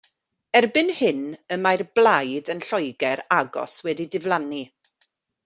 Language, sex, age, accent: Welsh, female, 40-49, Y Deyrnas Unedig Cymraeg